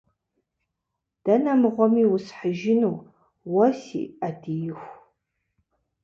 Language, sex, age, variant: Kabardian, female, 40-49, Адыгэбзэ (Къэбэрдей, Кирил, Урысей)